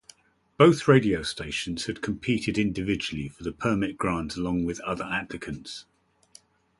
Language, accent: English, England English